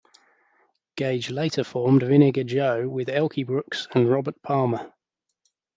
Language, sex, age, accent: English, male, 30-39, England English